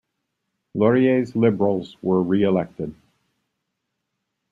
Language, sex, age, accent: English, male, 60-69, United States English